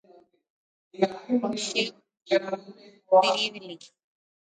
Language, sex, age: English, female, 19-29